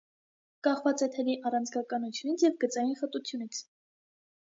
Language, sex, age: Armenian, female, 19-29